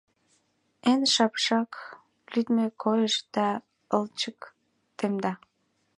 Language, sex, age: Mari, female, 19-29